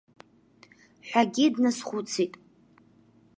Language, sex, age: Abkhazian, female, under 19